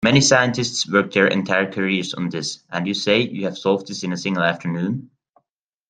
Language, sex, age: English, male, 19-29